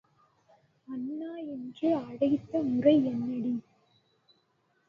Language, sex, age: Tamil, female, 19-29